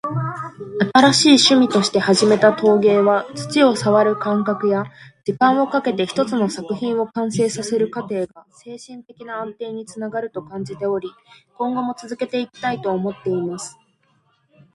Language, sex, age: Japanese, female, 30-39